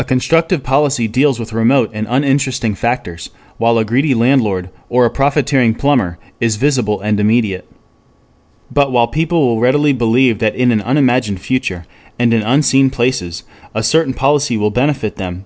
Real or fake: real